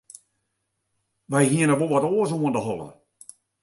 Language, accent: Western Frisian, Klaaifrysk